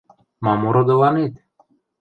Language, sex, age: Western Mari, male, 19-29